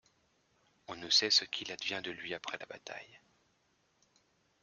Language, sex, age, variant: French, male, 30-39, Français de métropole